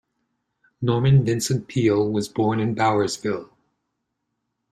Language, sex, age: English, male, 60-69